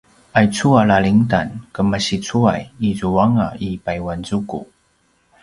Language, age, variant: Paiwan, 30-39, pinayuanan a kinaikacedasan (東排灣語)